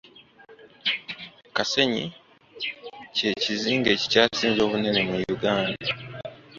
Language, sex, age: Ganda, male, 19-29